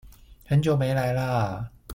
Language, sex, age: Chinese, male, 30-39